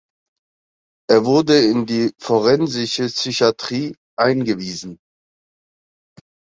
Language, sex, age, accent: German, male, 19-29, Deutschland Deutsch